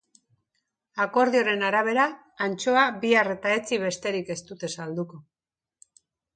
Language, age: Basque, 60-69